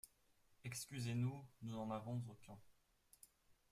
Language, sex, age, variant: French, male, 30-39, Français de métropole